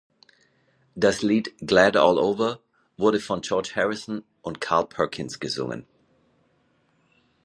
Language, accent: German, Österreichisches Deutsch